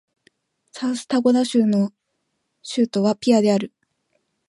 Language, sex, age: Japanese, female, 19-29